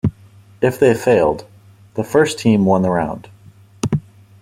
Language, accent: English, United States English